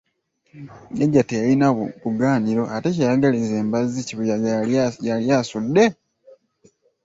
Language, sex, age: Ganda, male, 19-29